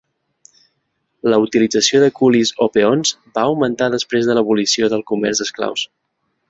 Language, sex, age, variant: Catalan, male, 19-29, Central